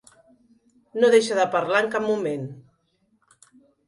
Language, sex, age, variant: Catalan, female, 40-49, Central